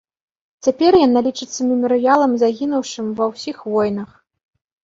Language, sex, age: Belarusian, female, 19-29